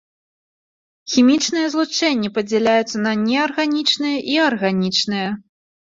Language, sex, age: Belarusian, female, 19-29